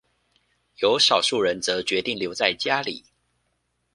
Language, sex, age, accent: Chinese, male, 30-39, 出生地：臺南市